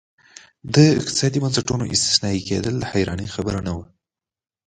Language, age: Pashto, 19-29